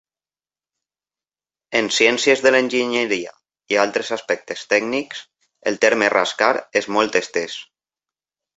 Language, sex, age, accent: Catalan, male, 30-39, valencià